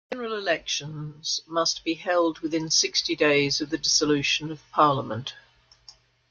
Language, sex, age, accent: English, female, 50-59, Australian English